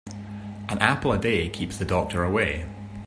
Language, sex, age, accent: English, male, 19-29, Scottish English